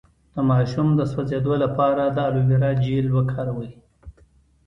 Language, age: Pashto, 40-49